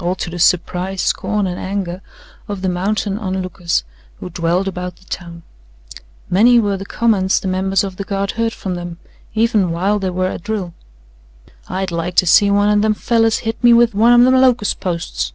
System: none